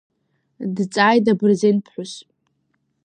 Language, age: Abkhazian, under 19